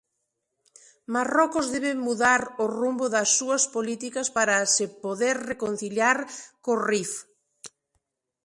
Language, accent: Galician, Neofalante